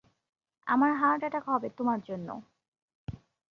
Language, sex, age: Bengali, female, 19-29